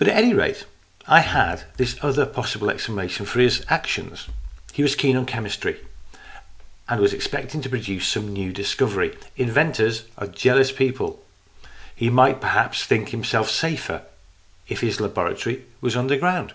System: none